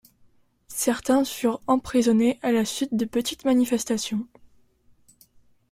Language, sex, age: French, female, 19-29